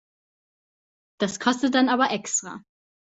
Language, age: German, under 19